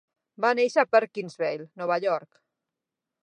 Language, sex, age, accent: Catalan, female, 40-49, central; nord-occidental